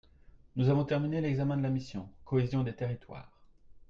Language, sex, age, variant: French, male, 30-39, Français de métropole